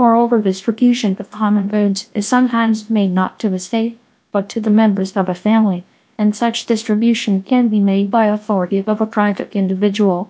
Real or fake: fake